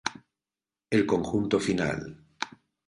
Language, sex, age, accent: Spanish, male, 50-59, Caribe: Cuba, Venezuela, Puerto Rico, República Dominicana, Panamá, Colombia caribeña, México caribeño, Costa del golfo de México